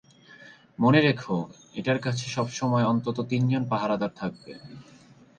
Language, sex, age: Bengali, male, 19-29